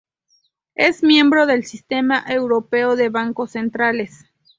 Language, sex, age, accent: Spanish, female, 30-39, México